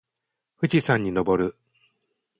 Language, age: Japanese, 60-69